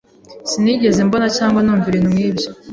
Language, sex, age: Kinyarwanda, female, 19-29